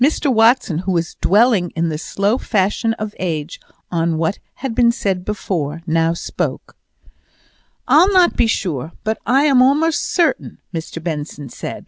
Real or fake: real